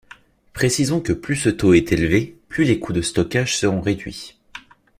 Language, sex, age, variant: French, male, 19-29, Français de métropole